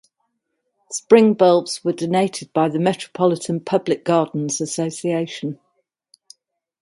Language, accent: English, England English